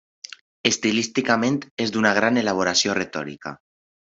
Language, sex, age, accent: Catalan, male, 19-29, valencià